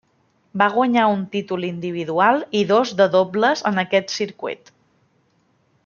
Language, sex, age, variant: Catalan, female, 19-29, Central